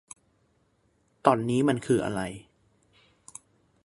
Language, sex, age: Thai, male, 19-29